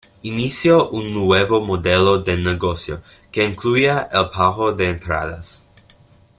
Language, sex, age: Spanish, male, under 19